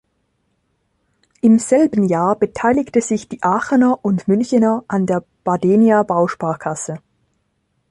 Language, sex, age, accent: German, female, 19-29, Schweizerdeutsch